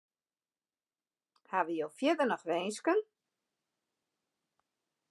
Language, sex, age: Western Frisian, female, 50-59